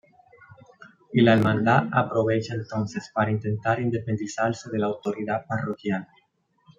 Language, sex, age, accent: Spanish, male, 19-29, Caribe: Cuba, Venezuela, Puerto Rico, República Dominicana, Panamá, Colombia caribeña, México caribeño, Costa del golfo de México